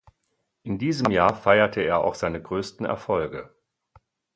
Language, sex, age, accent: German, male, 60-69, Deutschland Deutsch